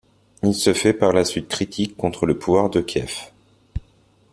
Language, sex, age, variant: French, male, 30-39, Français de métropole